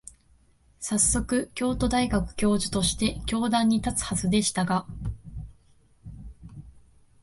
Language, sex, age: Japanese, female, 19-29